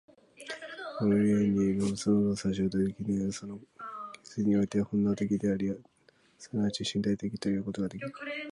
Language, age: Japanese, 19-29